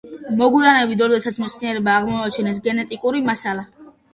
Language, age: Georgian, under 19